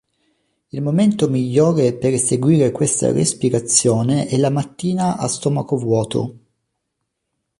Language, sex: Italian, male